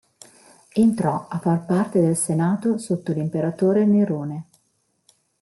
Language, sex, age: Italian, female, 40-49